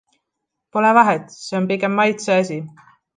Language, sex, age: Estonian, female, 19-29